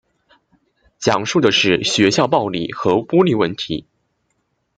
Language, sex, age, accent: Chinese, male, 19-29, 出生地：山东省